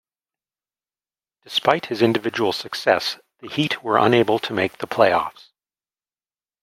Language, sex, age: English, male, 40-49